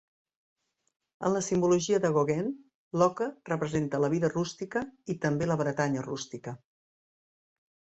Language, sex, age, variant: Catalan, female, 50-59, Central